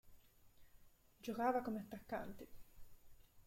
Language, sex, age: Italian, female, 19-29